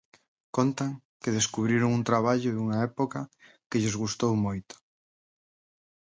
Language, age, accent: Galician, 30-39, Normativo (estándar)